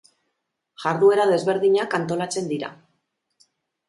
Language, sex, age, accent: Basque, female, 50-59, Mendebalekoa (Araba, Bizkaia, Gipuzkoako mendebaleko herri batzuk)